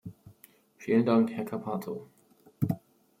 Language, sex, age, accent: German, male, 30-39, Deutschland Deutsch